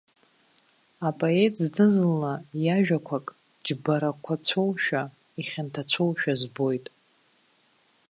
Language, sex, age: Abkhazian, female, 19-29